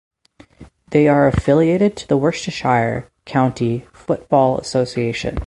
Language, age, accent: English, 19-29, Canadian English